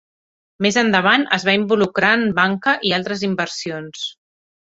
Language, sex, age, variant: Catalan, female, 40-49, Central